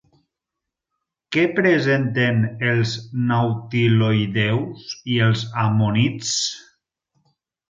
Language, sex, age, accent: Catalan, male, 30-39, valencià